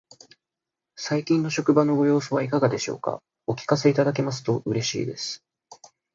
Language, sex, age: Japanese, male, 19-29